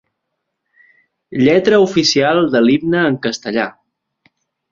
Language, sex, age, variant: Catalan, male, 19-29, Central